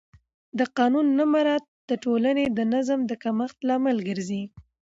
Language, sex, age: Pashto, female, 19-29